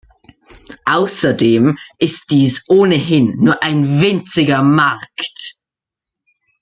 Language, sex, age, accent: German, male, 19-29, Österreichisches Deutsch